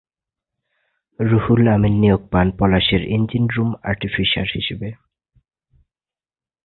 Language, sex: Bengali, male